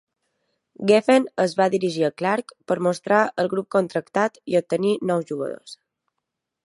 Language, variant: Catalan, Balear